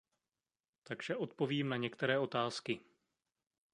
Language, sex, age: Czech, male, 30-39